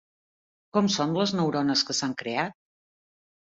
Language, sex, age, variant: Catalan, female, 50-59, Central